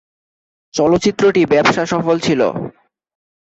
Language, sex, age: Bengali, male, 19-29